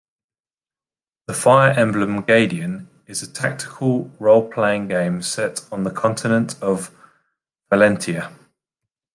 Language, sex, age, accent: English, male, 40-49, England English